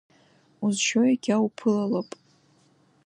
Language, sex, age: Abkhazian, female, under 19